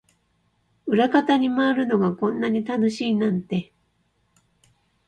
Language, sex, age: Japanese, female, 60-69